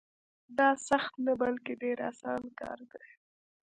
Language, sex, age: Pashto, female, under 19